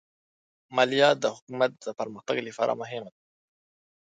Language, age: Pashto, 19-29